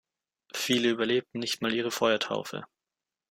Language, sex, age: German, male, under 19